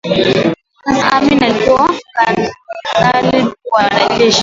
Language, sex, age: Swahili, female, 19-29